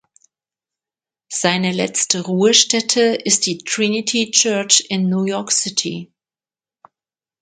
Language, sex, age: German, female, 50-59